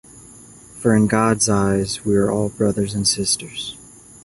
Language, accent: English, United States English